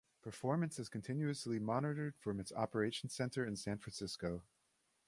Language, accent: English, United States English